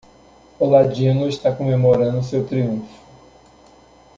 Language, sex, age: Portuguese, male, 50-59